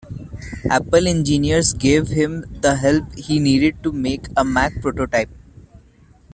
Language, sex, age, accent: English, male, 19-29, India and South Asia (India, Pakistan, Sri Lanka)